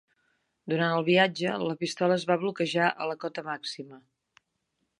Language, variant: Catalan, Central